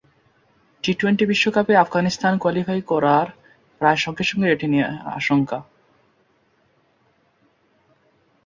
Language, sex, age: Bengali, male, 19-29